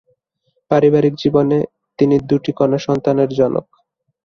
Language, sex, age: Bengali, male, 19-29